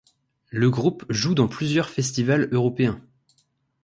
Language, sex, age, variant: French, male, 19-29, Français de métropole